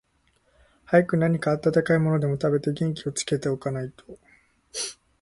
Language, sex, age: Japanese, male, 19-29